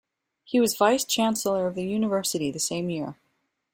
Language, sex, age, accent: English, female, 19-29, United States English